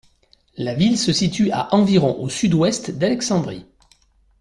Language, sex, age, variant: French, male, 40-49, Français de métropole